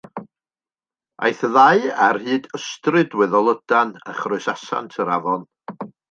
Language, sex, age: Welsh, male, 60-69